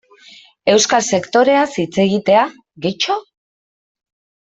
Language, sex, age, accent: Basque, female, 30-39, Mendebalekoa (Araba, Bizkaia, Gipuzkoako mendebaleko herri batzuk)